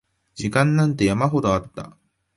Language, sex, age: Japanese, male, 19-29